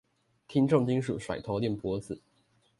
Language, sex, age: Chinese, male, 19-29